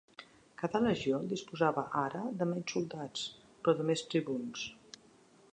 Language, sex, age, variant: Catalan, female, 60-69, Central